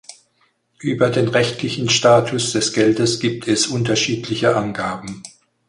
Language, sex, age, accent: German, male, 60-69, Deutschland Deutsch